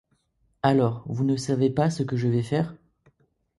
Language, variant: French, Français de métropole